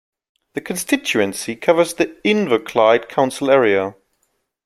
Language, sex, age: English, male, 19-29